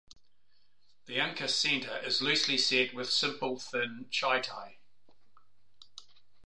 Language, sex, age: English, male, 70-79